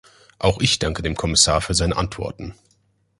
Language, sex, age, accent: German, male, 19-29, Deutschland Deutsch